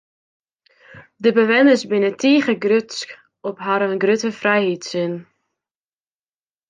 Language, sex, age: Western Frisian, female, 19-29